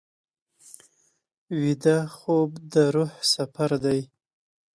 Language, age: Pashto, 30-39